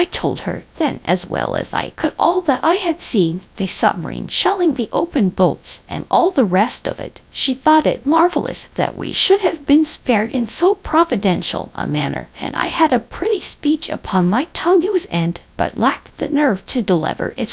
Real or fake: fake